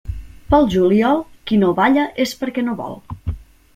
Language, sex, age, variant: Catalan, female, 40-49, Central